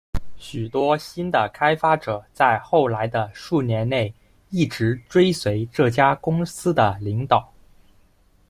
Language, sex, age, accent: Chinese, male, 19-29, 出生地：广东省